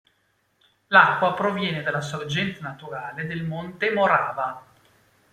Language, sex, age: Italian, male, 40-49